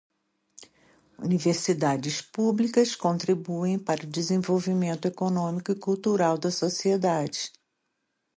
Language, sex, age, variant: Portuguese, female, 60-69, Portuguese (Brasil)